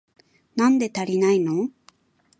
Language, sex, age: Japanese, female, 19-29